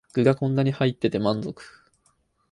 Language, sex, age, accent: Japanese, male, 19-29, 標準語